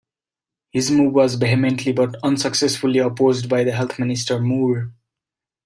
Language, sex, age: English, male, 19-29